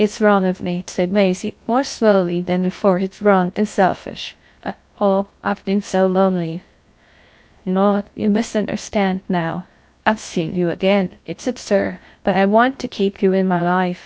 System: TTS, GlowTTS